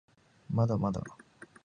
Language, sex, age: Japanese, male, 19-29